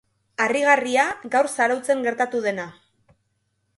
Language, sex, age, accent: Basque, female, 19-29, Erdialdekoa edo Nafarra (Gipuzkoa, Nafarroa)